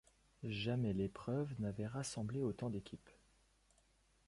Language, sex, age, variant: French, male, 40-49, Français de métropole